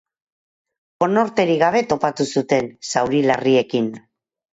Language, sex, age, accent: Basque, female, 50-59, Mendebalekoa (Araba, Bizkaia, Gipuzkoako mendebaleko herri batzuk)